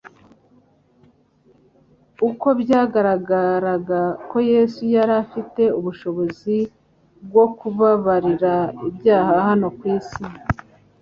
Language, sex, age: Kinyarwanda, male, 19-29